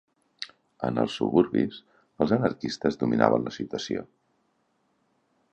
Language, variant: Catalan, Nord-Occidental